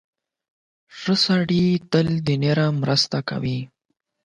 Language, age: Pashto, 19-29